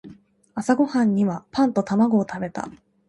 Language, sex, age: Japanese, female, 19-29